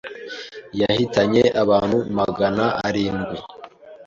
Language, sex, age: Kinyarwanda, male, 19-29